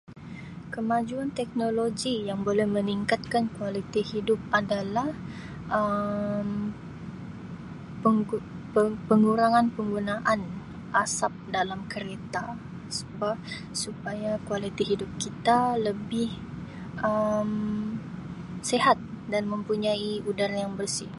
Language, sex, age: Sabah Malay, female, 19-29